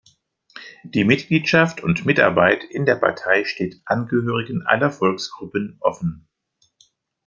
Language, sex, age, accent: German, male, 50-59, Deutschland Deutsch